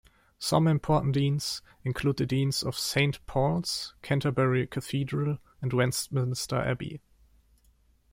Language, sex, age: English, male, 19-29